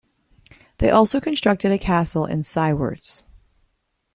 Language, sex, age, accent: English, female, 40-49, United States English